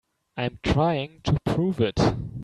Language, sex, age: English, male, 19-29